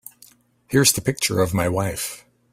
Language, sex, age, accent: English, male, 60-69, United States English